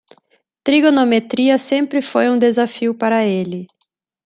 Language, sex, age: Portuguese, female, 30-39